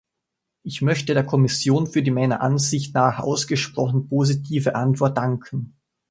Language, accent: German, Österreichisches Deutsch